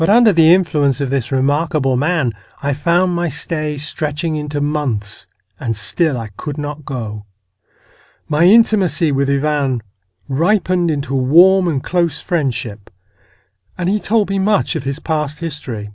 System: none